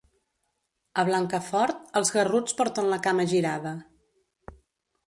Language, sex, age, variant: Catalan, female, 50-59, Central